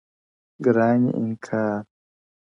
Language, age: Pashto, 19-29